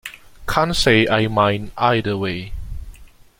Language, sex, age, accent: English, male, 19-29, Singaporean English